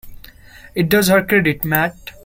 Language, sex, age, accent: English, male, 19-29, India and South Asia (India, Pakistan, Sri Lanka)